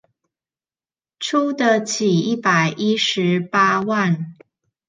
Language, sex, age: Chinese, female, 30-39